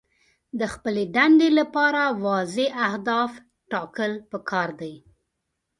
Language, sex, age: Pashto, female, 40-49